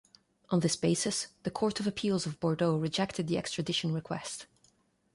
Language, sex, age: English, female, 30-39